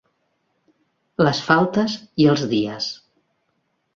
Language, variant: Catalan, Central